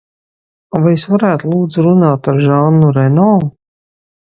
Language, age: Latvian, 40-49